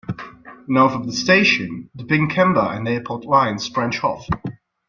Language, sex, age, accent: English, male, 19-29, United States English